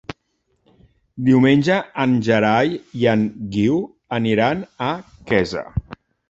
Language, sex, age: Catalan, male, 50-59